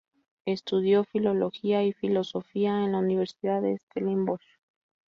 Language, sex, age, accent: Spanish, female, 30-39, México